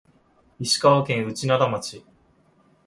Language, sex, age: Japanese, male, 19-29